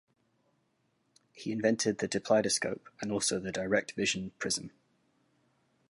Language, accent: English, Scottish English